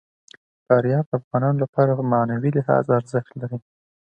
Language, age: Pashto, 19-29